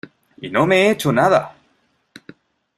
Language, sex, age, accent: Spanish, male, 19-29, Chileno: Chile, Cuyo